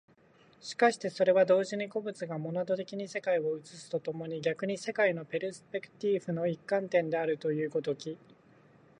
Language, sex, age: Japanese, male, 30-39